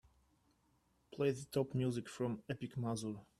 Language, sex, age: English, male, 30-39